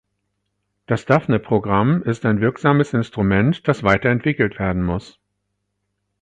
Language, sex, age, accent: German, male, 40-49, Deutschland Deutsch